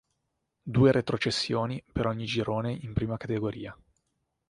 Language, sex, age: Italian, male, 19-29